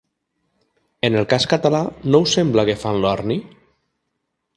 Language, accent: Catalan, valencià